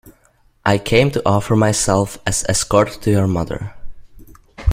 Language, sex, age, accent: English, male, under 19, United States English